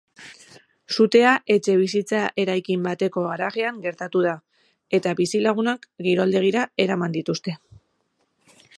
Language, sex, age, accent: Basque, female, 30-39, Erdialdekoa edo Nafarra (Gipuzkoa, Nafarroa)